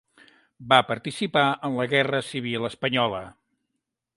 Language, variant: Catalan, Central